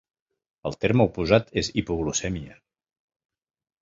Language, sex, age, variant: Catalan, male, 50-59, Central